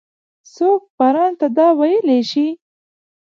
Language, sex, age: Pashto, female, 19-29